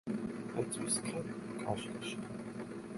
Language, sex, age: Georgian, male, 30-39